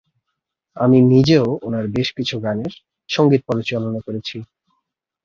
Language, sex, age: Bengali, male, 19-29